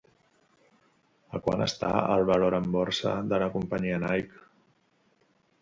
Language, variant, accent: Catalan, Central, central